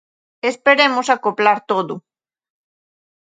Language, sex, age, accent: Galician, female, 30-39, Central (gheada)